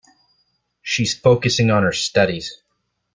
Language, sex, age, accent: English, male, 19-29, United States English